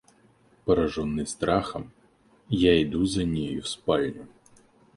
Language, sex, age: Russian, male, 19-29